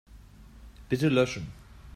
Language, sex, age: German, male, 30-39